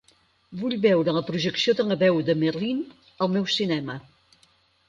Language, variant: Catalan, Central